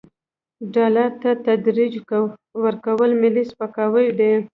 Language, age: Pashto, 19-29